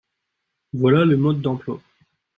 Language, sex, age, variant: French, male, 19-29, Français de métropole